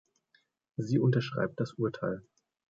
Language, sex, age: German, male, 30-39